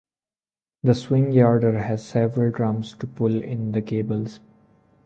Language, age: English, 19-29